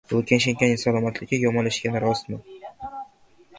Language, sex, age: Uzbek, male, 19-29